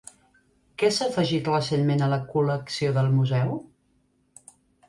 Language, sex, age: Catalan, female, 30-39